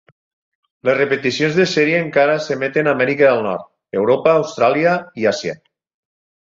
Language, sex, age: Catalan, male, 50-59